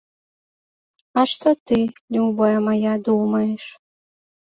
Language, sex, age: Belarusian, female, 19-29